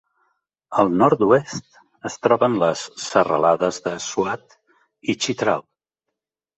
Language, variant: Catalan, Central